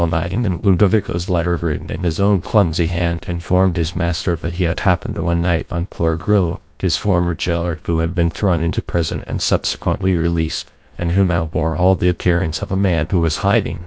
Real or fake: fake